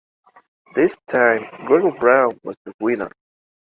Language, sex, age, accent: English, male, 19-29, United States English